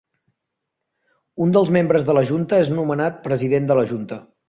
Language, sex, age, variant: Catalan, male, 19-29, Central